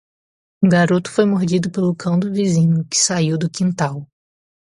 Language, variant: Portuguese, Portuguese (Brasil)